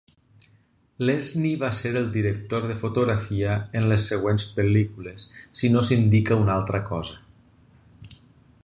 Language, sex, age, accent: Catalan, male, 40-49, valencià